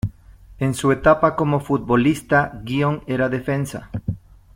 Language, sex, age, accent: Spanish, male, 40-49, Andino-Pacífico: Colombia, Perú, Ecuador, oeste de Bolivia y Venezuela andina